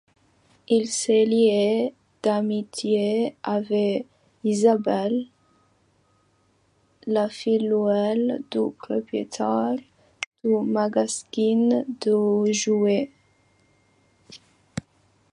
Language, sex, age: French, female, 19-29